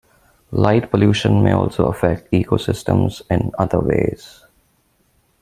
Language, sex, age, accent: English, male, 19-29, India and South Asia (India, Pakistan, Sri Lanka)